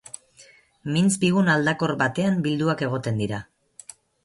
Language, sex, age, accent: Basque, female, 40-49, Mendebalekoa (Araba, Bizkaia, Gipuzkoako mendebaleko herri batzuk)